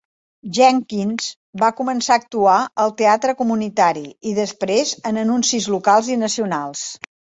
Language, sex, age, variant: Catalan, female, 60-69, Central